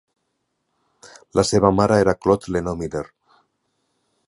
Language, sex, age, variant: Catalan, male, 50-59, Central